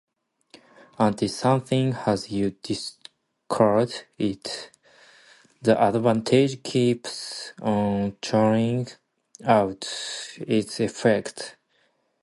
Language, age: English, 19-29